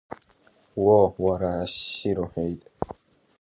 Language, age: Abkhazian, under 19